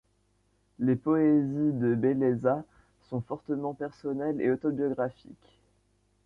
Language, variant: French, Français de métropole